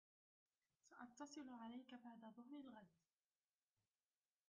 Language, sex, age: Arabic, female, 19-29